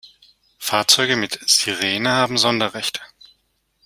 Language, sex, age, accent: German, male, 50-59, Deutschland Deutsch